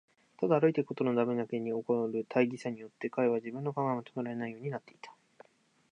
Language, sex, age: Japanese, male, 19-29